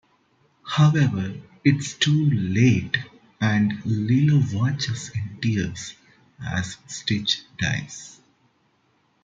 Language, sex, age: English, male, 30-39